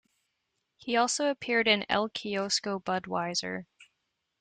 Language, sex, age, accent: English, female, 19-29, Canadian English